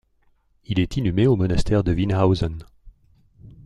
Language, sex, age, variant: French, male, 60-69, Français de métropole